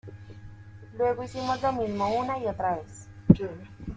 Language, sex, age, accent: Spanish, female, 30-39, Andino-Pacífico: Colombia, Perú, Ecuador, oeste de Bolivia y Venezuela andina